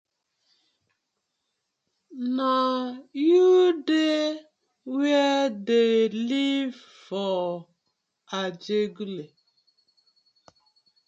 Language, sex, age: Nigerian Pidgin, female, 30-39